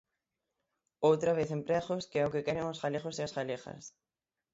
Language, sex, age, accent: Galician, male, 19-29, Atlántico (seseo e gheada); Normativo (estándar)